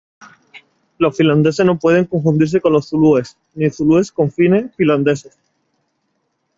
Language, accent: Spanish, España: Sur peninsular (Andalucia, Extremadura, Murcia)